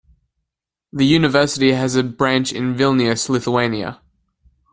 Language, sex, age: English, male, 19-29